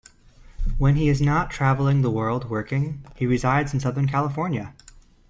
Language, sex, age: English, male, 19-29